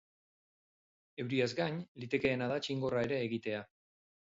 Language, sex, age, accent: Basque, male, 40-49, Mendebalekoa (Araba, Bizkaia, Gipuzkoako mendebaleko herri batzuk)